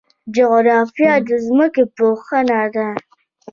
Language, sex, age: Pashto, female, under 19